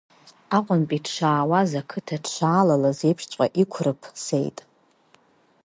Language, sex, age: Abkhazian, female, 30-39